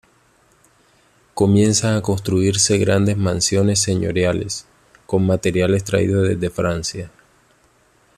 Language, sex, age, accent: Spanish, male, 19-29, Caribe: Cuba, Venezuela, Puerto Rico, República Dominicana, Panamá, Colombia caribeña, México caribeño, Costa del golfo de México